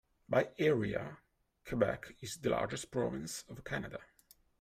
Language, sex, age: English, male, 50-59